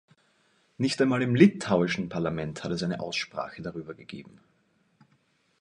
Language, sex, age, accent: German, male, 19-29, Österreichisches Deutsch